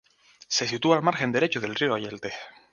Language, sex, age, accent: Spanish, male, 19-29, España: Islas Canarias